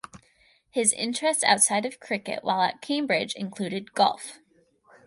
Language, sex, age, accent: English, female, under 19, United States English